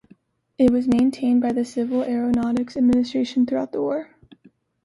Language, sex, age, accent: English, female, 19-29, United States English